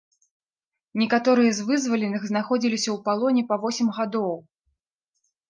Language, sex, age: Belarusian, female, 30-39